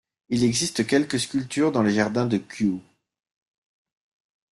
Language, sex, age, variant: French, male, 50-59, Français de métropole